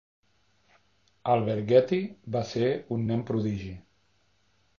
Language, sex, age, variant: Catalan, male, 60-69, Central